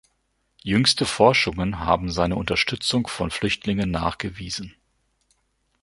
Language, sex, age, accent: German, male, 50-59, Deutschland Deutsch